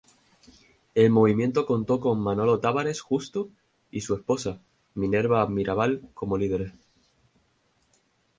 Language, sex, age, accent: Spanish, male, 19-29, España: Islas Canarias